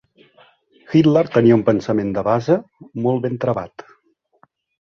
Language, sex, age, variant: Catalan, male, 50-59, Central